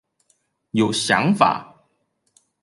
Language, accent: Chinese, 出生地：臺中市